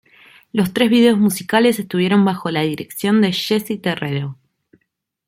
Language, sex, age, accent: Spanish, female, 19-29, Rioplatense: Argentina, Uruguay, este de Bolivia, Paraguay